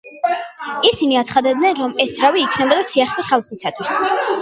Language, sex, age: Georgian, female, under 19